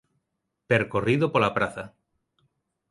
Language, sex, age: Galician, male, 40-49